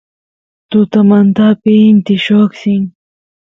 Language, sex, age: Santiago del Estero Quichua, female, 19-29